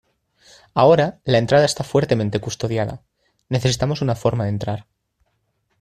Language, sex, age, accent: Spanish, male, 19-29, España: Centro-Sur peninsular (Madrid, Toledo, Castilla-La Mancha)